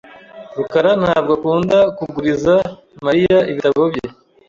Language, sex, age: Kinyarwanda, male, 19-29